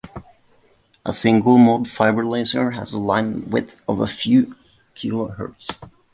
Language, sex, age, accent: English, male, 40-49, United States English